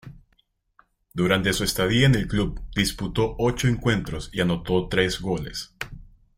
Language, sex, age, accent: Spanish, male, 19-29, Andino-Pacífico: Colombia, Perú, Ecuador, oeste de Bolivia y Venezuela andina